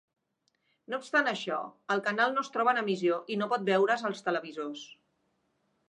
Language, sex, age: Catalan, female, 50-59